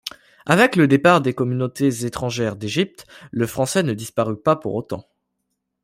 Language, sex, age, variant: French, male, under 19, Français de métropole